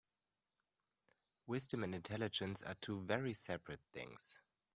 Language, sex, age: English, male, under 19